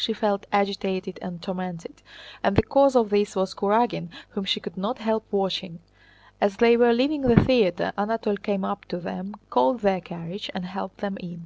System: none